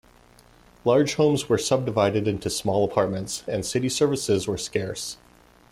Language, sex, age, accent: English, male, 40-49, United States English